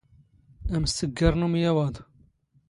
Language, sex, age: Standard Moroccan Tamazight, male, 30-39